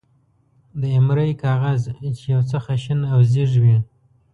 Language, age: Pashto, 19-29